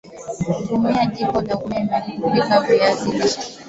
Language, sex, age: Swahili, female, 19-29